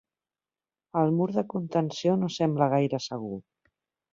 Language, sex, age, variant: Catalan, female, 40-49, Central